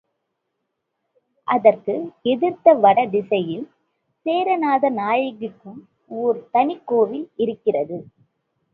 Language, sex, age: Tamil, female, 19-29